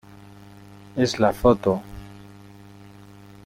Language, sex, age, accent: Spanish, male, 60-69, España: Centro-Sur peninsular (Madrid, Toledo, Castilla-La Mancha)